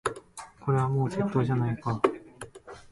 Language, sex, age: Japanese, male, 19-29